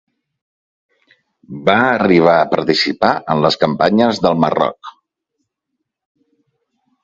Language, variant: Catalan, Central